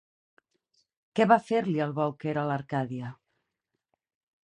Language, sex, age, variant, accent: Catalan, female, 40-49, Central, Camp de Tarragona